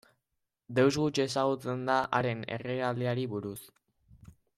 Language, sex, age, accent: Basque, male, under 19, Erdialdekoa edo Nafarra (Gipuzkoa, Nafarroa)